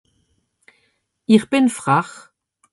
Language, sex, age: Swiss German, female, 60-69